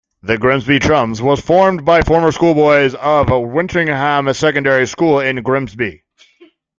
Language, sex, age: English, male, 30-39